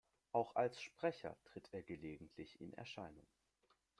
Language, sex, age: German, male, under 19